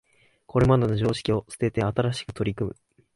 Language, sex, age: Japanese, male, 19-29